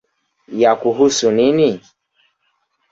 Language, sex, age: Swahili, male, 19-29